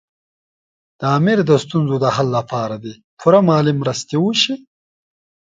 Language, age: Pashto, 19-29